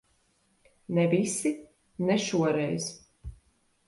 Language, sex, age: Latvian, female, 19-29